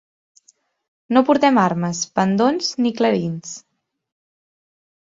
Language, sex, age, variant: Catalan, female, 19-29, Central